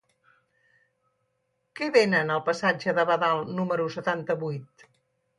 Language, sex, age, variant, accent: Catalan, female, 60-69, Central, central